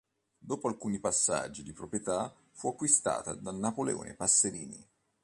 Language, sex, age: Italian, male, 30-39